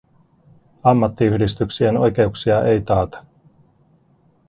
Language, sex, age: Finnish, male, 40-49